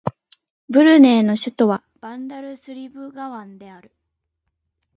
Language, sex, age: Japanese, female, 19-29